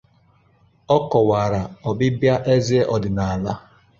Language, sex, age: Igbo, male, 30-39